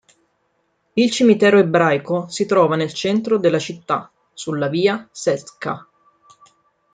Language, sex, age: Italian, female, 30-39